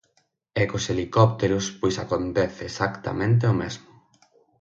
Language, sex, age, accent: Galician, male, 19-29, Central (gheada); Oriental (común en zona oriental); Normativo (estándar)